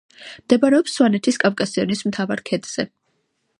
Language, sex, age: Georgian, female, 19-29